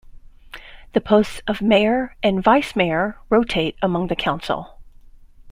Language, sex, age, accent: English, female, 50-59, United States English